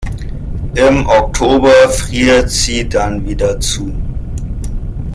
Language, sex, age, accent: German, male, 30-39, Deutschland Deutsch